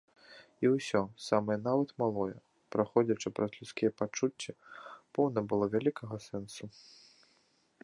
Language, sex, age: Belarusian, male, 19-29